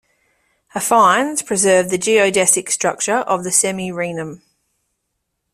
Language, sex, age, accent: English, female, 30-39, Australian English